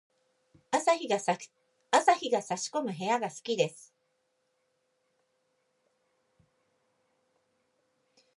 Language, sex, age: Japanese, female, 50-59